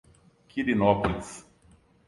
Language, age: Portuguese, 40-49